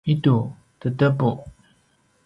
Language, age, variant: Paiwan, 30-39, pinayuanan a kinaikacedasan (東排灣語)